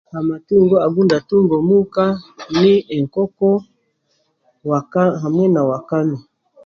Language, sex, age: Chiga, female, 40-49